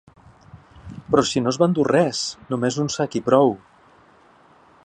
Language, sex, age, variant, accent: Catalan, male, 60-69, Central, central